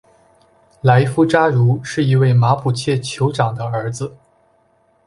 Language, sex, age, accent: Chinese, male, 30-39, 出生地：黑龙江省